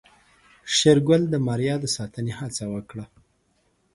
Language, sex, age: Pashto, male, 19-29